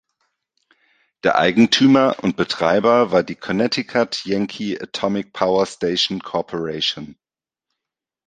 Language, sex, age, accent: German, male, 30-39, Deutschland Deutsch